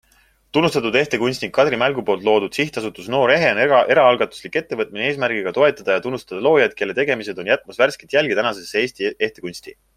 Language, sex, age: Estonian, male, 30-39